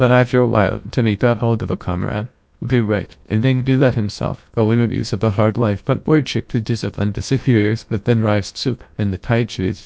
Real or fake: fake